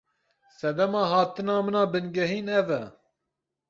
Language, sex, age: Kurdish, male, 30-39